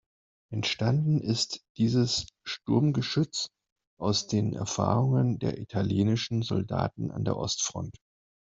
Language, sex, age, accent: German, male, 40-49, Deutschland Deutsch